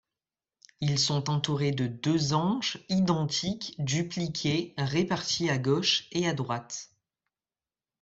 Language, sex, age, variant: French, male, under 19, Français de métropole